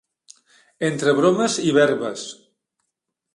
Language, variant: Catalan, Central